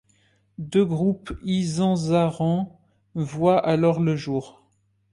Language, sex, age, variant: French, male, 19-29, Français de métropole